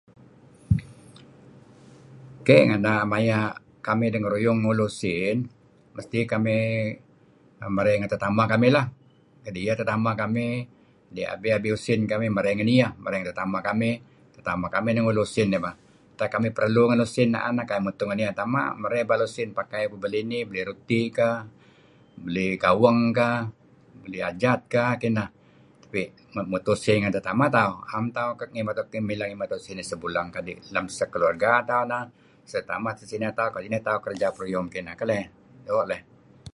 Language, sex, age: Kelabit, male, 70-79